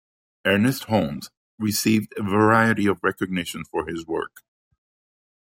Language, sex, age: English, male, 60-69